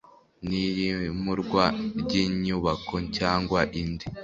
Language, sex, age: Kinyarwanda, male, under 19